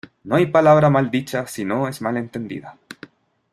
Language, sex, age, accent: Spanish, male, 19-29, Chileno: Chile, Cuyo